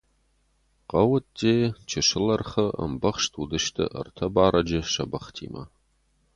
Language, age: Ossetic, 30-39